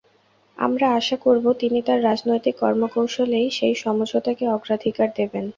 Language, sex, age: Bengali, female, 19-29